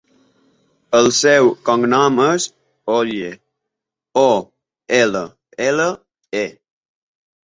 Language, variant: Catalan, Balear